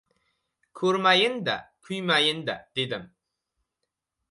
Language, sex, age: Uzbek, male, 19-29